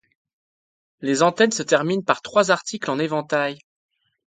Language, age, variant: French, 19-29, Français de métropole